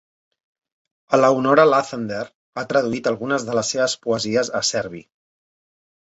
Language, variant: Catalan, Central